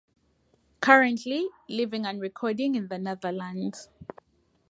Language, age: English, 19-29